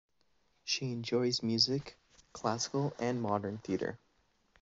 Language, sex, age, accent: English, male, 19-29, Canadian English